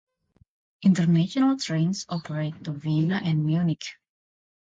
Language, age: English, 19-29